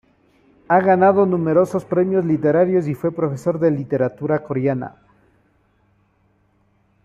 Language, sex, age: Spanish, male, 50-59